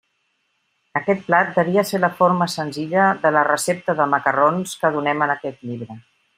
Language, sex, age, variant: Catalan, female, 60-69, Central